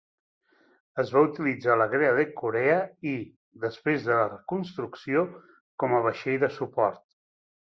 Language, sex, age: Catalan, male, 40-49